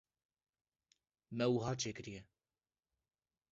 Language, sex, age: Kurdish, male, 19-29